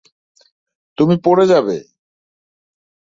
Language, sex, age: Bengali, male, 40-49